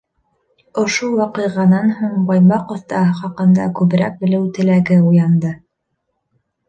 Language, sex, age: Bashkir, female, 19-29